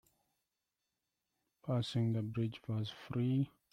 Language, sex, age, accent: English, male, 30-39, India and South Asia (India, Pakistan, Sri Lanka)